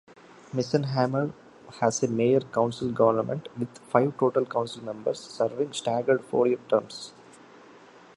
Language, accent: English, India and South Asia (India, Pakistan, Sri Lanka)